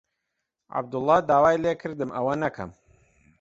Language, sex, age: Central Kurdish, male, 30-39